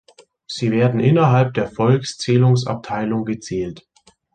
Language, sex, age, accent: German, male, 19-29, Deutschland Deutsch